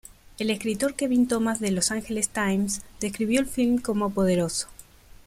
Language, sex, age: Spanish, female, 19-29